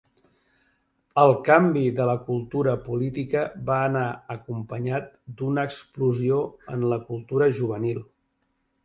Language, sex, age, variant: Catalan, male, 50-59, Central